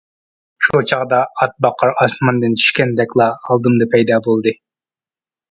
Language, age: Uyghur, 19-29